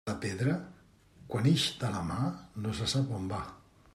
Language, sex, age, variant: Catalan, male, 60-69, Central